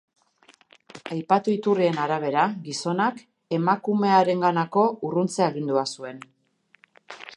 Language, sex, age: Basque, female, 50-59